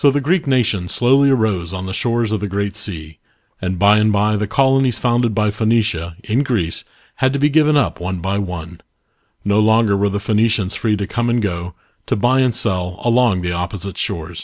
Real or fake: real